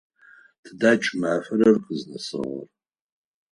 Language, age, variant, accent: Adyghe, 40-49, Адыгабзэ (Кирил, пстэумэ зэдыряе), Кıэмгуй (Çemguy)